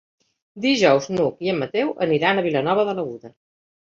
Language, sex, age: Catalan, female, 60-69